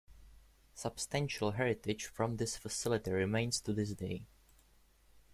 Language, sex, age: English, male, under 19